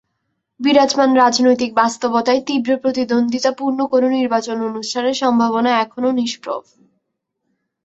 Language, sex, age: Bengali, female, 19-29